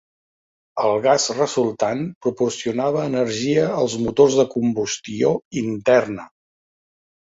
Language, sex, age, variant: Catalan, male, 50-59, Central